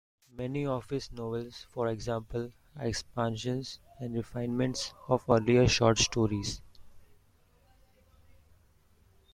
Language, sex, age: English, male, 19-29